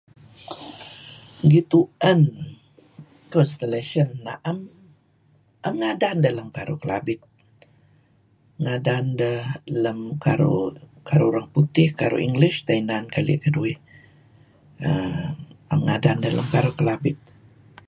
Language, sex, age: Kelabit, female, 60-69